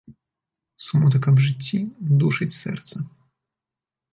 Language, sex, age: Belarusian, male, 19-29